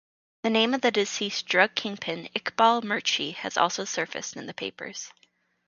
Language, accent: English, United States English; Canadian English